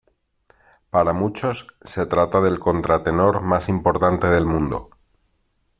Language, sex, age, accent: Spanish, male, 40-49, España: Centro-Sur peninsular (Madrid, Toledo, Castilla-La Mancha)